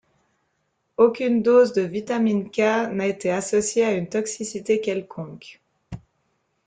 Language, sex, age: French, female, 30-39